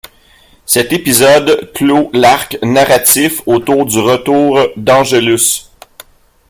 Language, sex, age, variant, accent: French, male, 50-59, Français d'Amérique du Nord, Français du Canada